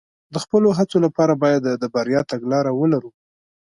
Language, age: Pashto, 19-29